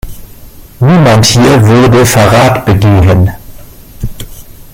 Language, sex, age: German, male, 50-59